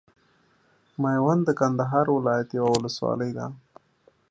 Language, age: Pashto, 30-39